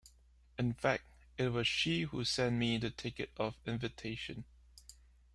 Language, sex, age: English, male, 30-39